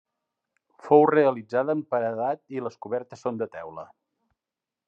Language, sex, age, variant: Catalan, male, 50-59, Central